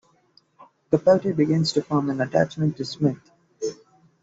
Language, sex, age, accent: English, male, 19-29, India and South Asia (India, Pakistan, Sri Lanka)